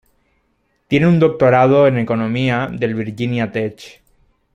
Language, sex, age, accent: Spanish, male, 19-29, España: Norte peninsular (Asturias, Castilla y León, Cantabria, País Vasco, Navarra, Aragón, La Rioja, Guadalajara, Cuenca)